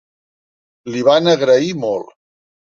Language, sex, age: Catalan, male, 50-59